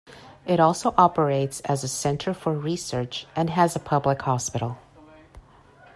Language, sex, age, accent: English, female, 40-49, United States English